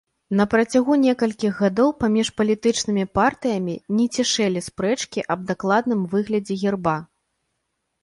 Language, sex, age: Belarusian, female, 30-39